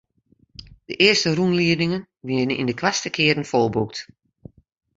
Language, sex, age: Western Frisian, female, 50-59